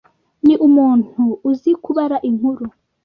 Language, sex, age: Kinyarwanda, male, 19-29